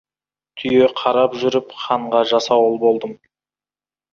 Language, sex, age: Kazakh, male, 19-29